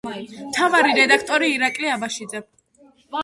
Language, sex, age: Georgian, female, under 19